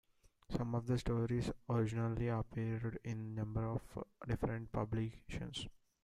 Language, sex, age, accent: English, male, 19-29, India and South Asia (India, Pakistan, Sri Lanka)